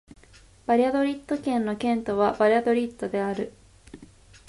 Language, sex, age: Japanese, female, 19-29